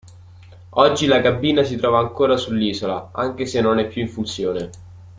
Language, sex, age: Italian, male, 19-29